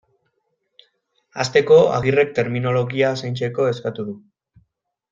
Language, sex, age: Basque, male, 19-29